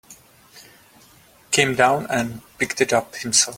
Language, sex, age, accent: English, male, 30-39, United States English